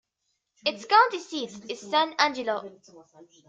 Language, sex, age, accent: English, female, 19-29, United States English